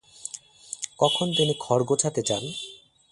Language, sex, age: Bengali, male, 30-39